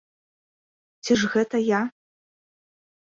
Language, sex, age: Belarusian, female, 30-39